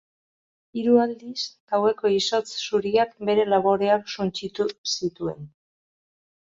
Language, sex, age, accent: Basque, female, 50-59, Mendebalekoa (Araba, Bizkaia, Gipuzkoako mendebaleko herri batzuk)